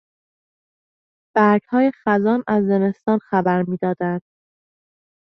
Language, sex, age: Persian, female, 19-29